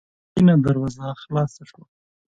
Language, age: Pashto, 19-29